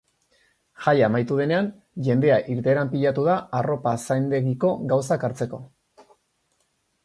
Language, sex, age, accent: Basque, male, 19-29, Erdialdekoa edo Nafarra (Gipuzkoa, Nafarroa)